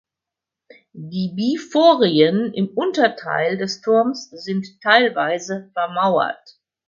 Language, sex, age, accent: German, female, 60-69, Deutschland Deutsch